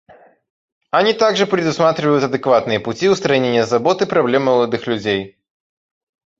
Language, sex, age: Russian, male, under 19